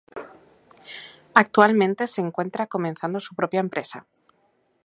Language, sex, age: Spanish, female, 30-39